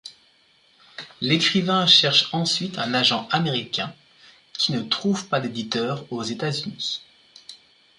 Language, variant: French, Français de métropole